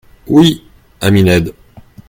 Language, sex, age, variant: French, male, 40-49, Français de métropole